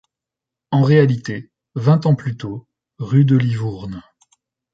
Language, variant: French, Français de métropole